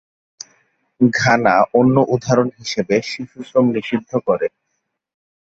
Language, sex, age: Bengali, male, 19-29